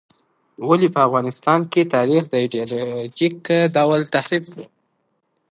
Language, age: Pashto, under 19